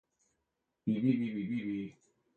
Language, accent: English, United States English